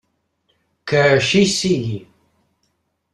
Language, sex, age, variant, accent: Catalan, male, 60-69, Central, central